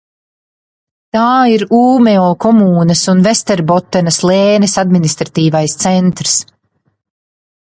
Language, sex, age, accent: Latvian, female, 40-49, bez akcenta